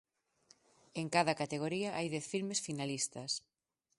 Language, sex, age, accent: Galician, female, 40-49, Normativo (estándar)